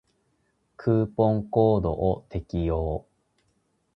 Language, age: Japanese, 19-29